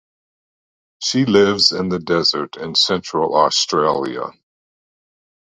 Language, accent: English, United States English